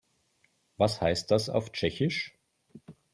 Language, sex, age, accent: German, male, 40-49, Deutschland Deutsch